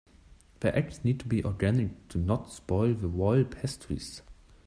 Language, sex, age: English, male, under 19